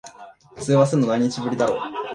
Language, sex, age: Japanese, male, 19-29